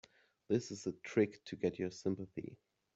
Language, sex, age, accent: English, male, 19-29, United States English